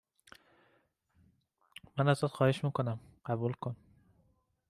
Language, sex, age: Persian, male, 19-29